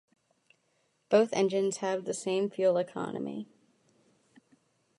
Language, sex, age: English, female, under 19